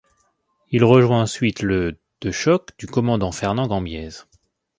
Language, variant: French, Français de métropole